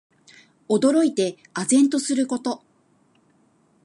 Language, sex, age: Japanese, female, 50-59